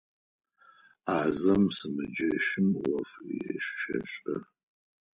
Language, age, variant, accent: Adyghe, 40-49, Адыгабзэ (Кирил, пстэумэ зэдыряе), Кıэмгуй (Çemguy)